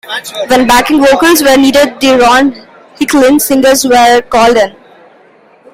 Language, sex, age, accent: English, male, 19-29, India and South Asia (India, Pakistan, Sri Lanka)